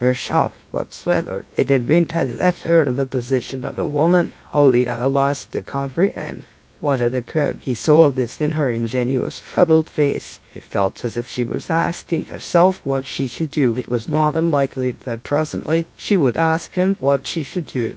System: TTS, GlowTTS